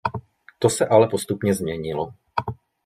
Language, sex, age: Czech, male, 30-39